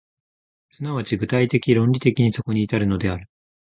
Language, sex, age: Japanese, male, 19-29